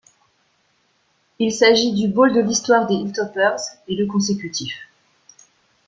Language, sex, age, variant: French, female, 40-49, Français de métropole